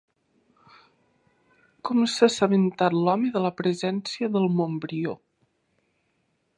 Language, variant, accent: Catalan, Nord-Occidental, nord-occidental